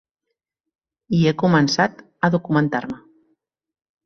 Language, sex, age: Catalan, female, 30-39